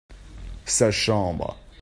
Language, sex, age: French, male, under 19